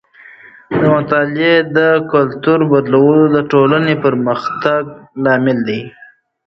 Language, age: Pashto, 19-29